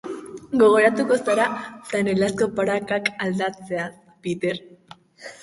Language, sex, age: Basque, female, under 19